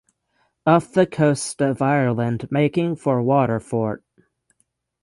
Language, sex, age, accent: English, male, 19-29, United States English; England English